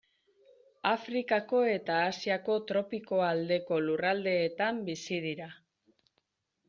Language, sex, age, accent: Basque, female, 40-49, Mendebalekoa (Araba, Bizkaia, Gipuzkoako mendebaleko herri batzuk)